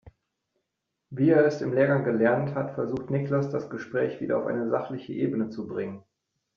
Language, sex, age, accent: German, male, 30-39, Deutschland Deutsch